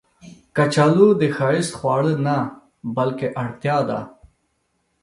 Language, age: Pashto, 30-39